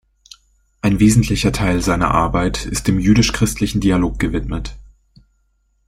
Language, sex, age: German, male, 19-29